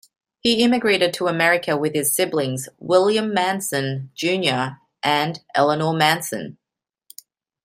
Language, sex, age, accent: English, female, 30-39, Australian English